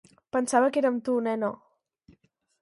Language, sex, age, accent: Catalan, female, under 19, gironí